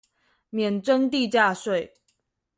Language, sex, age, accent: Chinese, female, 19-29, 出生地：臺中市